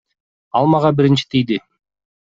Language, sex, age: Kyrgyz, male, 40-49